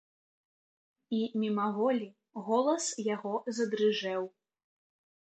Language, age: Belarusian, 19-29